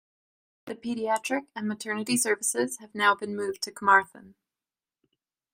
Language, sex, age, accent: English, female, 19-29, Canadian English